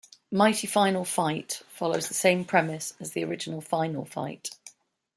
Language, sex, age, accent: English, female, 50-59, England English